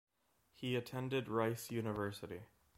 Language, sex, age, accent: English, male, 19-29, Canadian English